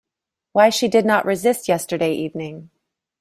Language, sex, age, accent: English, female, 40-49, United States English